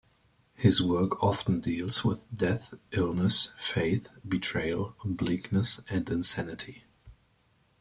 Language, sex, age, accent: English, male, 19-29, United States English